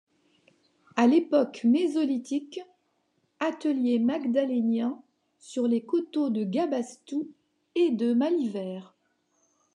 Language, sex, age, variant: French, female, 50-59, Français de métropole